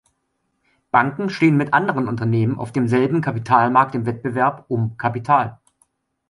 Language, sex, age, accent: German, male, 40-49, Deutschland Deutsch